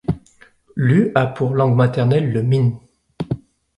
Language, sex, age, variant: French, male, 30-39, Français de métropole